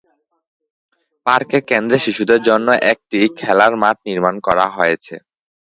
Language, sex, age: Bengali, male, 19-29